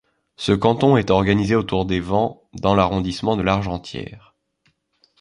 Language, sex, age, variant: French, male, under 19, Français de métropole